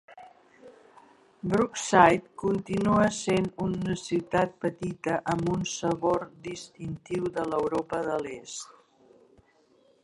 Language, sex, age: Catalan, female, 70-79